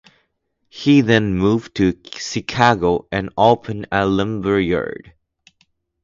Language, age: English, 19-29